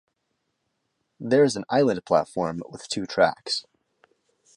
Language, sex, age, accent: English, male, 19-29, United States English